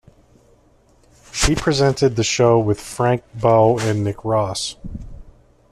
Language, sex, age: English, male, 30-39